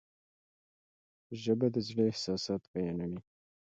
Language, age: Pashto, 19-29